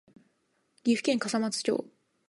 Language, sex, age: Japanese, female, 19-29